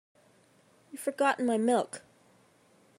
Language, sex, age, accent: English, female, 30-39, United States English